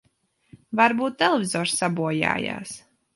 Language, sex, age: Latvian, female, 19-29